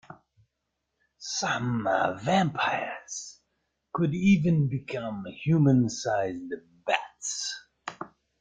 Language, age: English, 90+